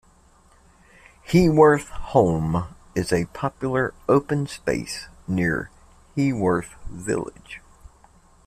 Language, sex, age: English, male, 50-59